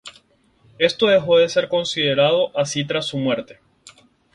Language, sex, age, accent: Spanish, male, 19-29, Caribe: Cuba, Venezuela, Puerto Rico, República Dominicana, Panamá, Colombia caribeña, México caribeño, Costa del golfo de México